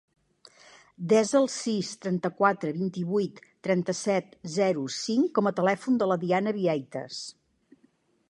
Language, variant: Catalan, Central